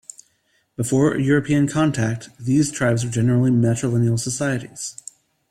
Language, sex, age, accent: English, male, 30-39, United States English